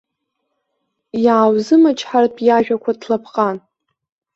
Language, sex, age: Abkhazian, female, under 19